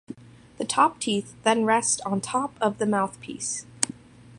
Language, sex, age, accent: English, female, 19-29, United States English